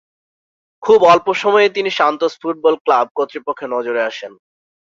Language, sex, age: Bengali, male, 19-29